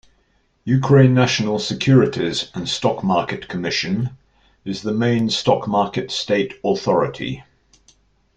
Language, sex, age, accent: English, male, 60-69, England English